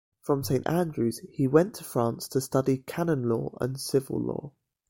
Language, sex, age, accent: English, male, 19-29, England English